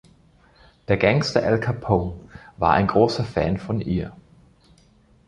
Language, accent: German, Österreichisches Deutsch